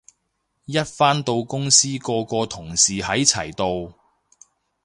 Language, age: Cantonese, 30-39